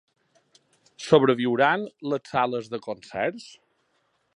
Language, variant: Catalan, Balear